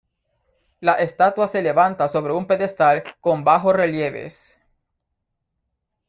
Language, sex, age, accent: Spanish, male, 19-29, América central